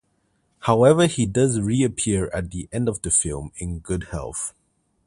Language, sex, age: English, male, 19-29